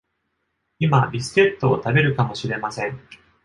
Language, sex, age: Japanese, male, 30-39